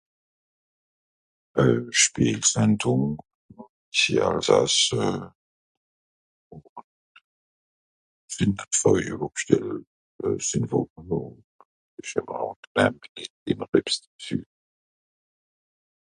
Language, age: Swiss German, 70-79